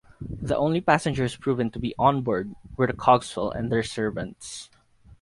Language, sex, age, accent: English, male, 19-29, Filipino